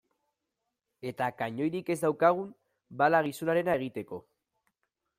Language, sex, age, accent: Basque, male, 19-29, Mendebalekoa (Araba, Bizkaia, Gipuzkoako mendebaleko herri batzuk)